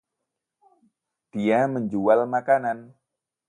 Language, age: Indonesian, 30-39